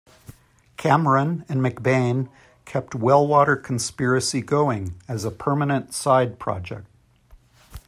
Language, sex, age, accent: English, male, 50-59, United States English